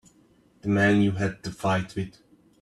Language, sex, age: English, male, 19-29